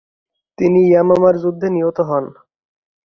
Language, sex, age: Bengali, male, 19-29